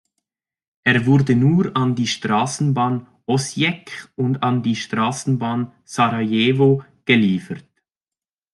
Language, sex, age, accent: German, male, 30-39, Schweizerdeutsch